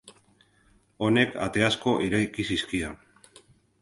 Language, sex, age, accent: Basque, male, 50-59, Mendebalekoa (Araba, Bizkaia, Gipuzkoako mendebaleko herri batzuk)